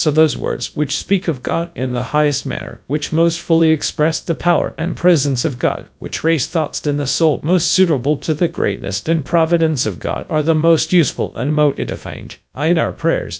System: TTS, GradTTS